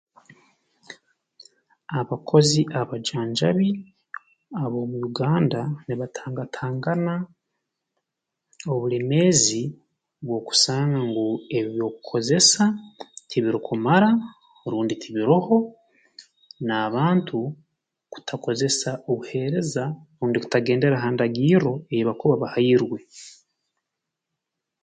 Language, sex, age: Tooro, male, 19-29